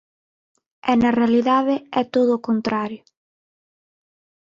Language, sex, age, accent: Galician, female, 19-29, Atlántico (seseo e gheada); Normativo (estándar)